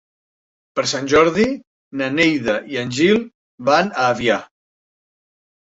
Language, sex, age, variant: Catalan, male, 60-69, Central